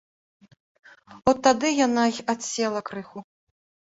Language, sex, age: Belarusian, female, 40-49